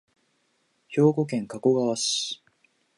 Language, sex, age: Japanese, male, 19-29